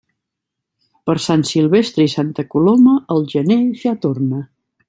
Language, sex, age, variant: Catalan, female, 19-29, Central